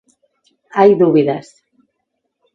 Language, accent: Galician, Normativo (estándar)